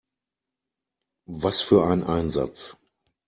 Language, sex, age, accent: German, male, 40-49, Deutschland Deutsch